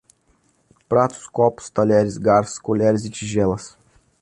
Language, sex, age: Portuguese, male, 19-29